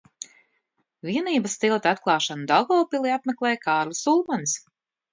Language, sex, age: Latvian, female, 50-59